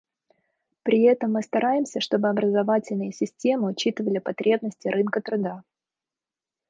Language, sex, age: Russian, female, 19-29